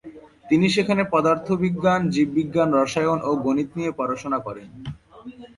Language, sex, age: Bengali, male, 19-29